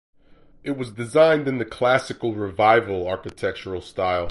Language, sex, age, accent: English, male, 40-49, United States English